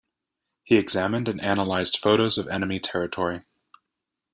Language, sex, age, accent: English, male, 19-29, United States English